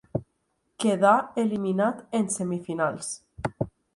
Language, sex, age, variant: Catalan, female, 19-29, Nord-Occidental